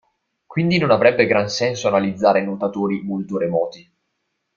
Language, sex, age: Italian, male, 19-29